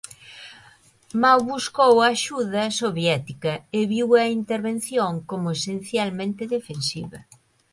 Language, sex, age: Galician, female, 50-59